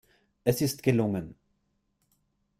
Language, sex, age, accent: German, male, 40-49, Österreichisches Deutsch